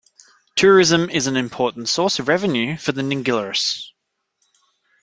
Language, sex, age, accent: English, male, 19-29, Australian English